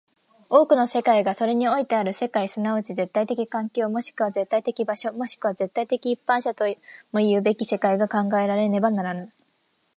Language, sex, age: Japanese, female, 19-29